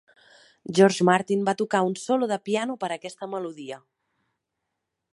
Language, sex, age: Catalan, female, 30-39